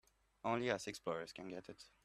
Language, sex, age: English, male, 19-29